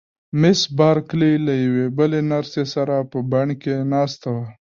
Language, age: Pashto, 19-29